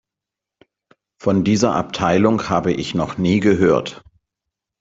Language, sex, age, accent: German, male, 50-59, Deutschland Deutsch